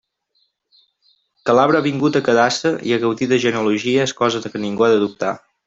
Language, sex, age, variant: Catalan, male, 19-29, Central